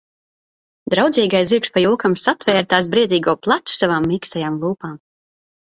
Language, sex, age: Latvian, female, 30-39